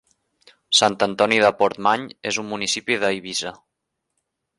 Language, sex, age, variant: Catalan, male, 19-29, Central